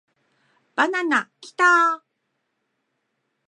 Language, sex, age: Japanese, female, 50-59